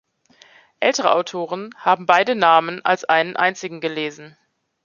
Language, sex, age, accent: German, female, 30-39, Deutschland Deutsch